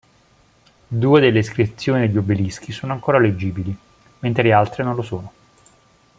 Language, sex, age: Italian, male, 40-49